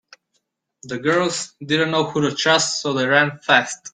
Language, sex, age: English, male, 19-29